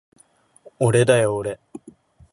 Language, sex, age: Japanese, male, 19-29